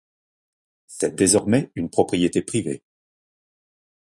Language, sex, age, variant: French, male, 50-59, Français de métropole